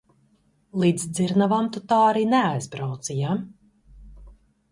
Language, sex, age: Latvian, female, 30-39